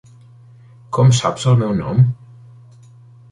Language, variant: Catalan, Central